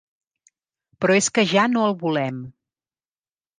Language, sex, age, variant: Catalan, female, 40-49, Central